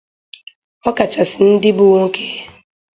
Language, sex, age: Igbo, female, under 19